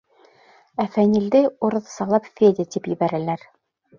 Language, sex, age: Bashkir, female, 30-39